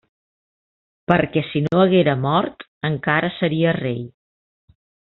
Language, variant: Catalan, Central